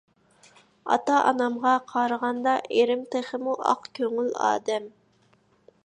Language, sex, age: Uyghur, female, 19-29